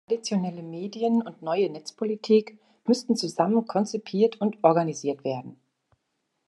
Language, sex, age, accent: German, female, 40-49, Deutschland Deutsch